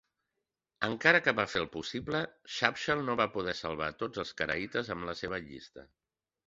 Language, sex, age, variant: Catalan, male, 30-39, Central